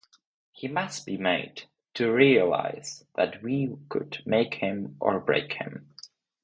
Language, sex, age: English, male, under 19